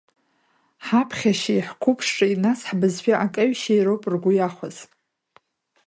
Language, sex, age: Abkhazian, female, 30-39